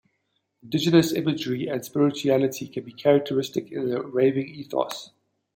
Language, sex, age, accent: English, female, 40-49, Southern African (South Africa, Zimbabwe, Namibia)